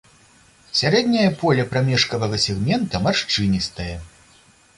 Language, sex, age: Belarusian, male, 30-39